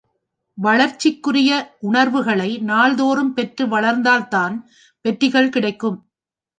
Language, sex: Tamil, female